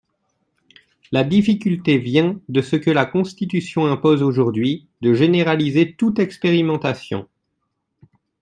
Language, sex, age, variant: French, male, 19-29, Français de métropole